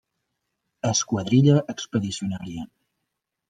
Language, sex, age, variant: Catalan, male, 40-49, Central